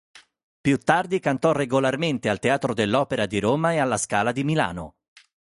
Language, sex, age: Italian, male, 30-39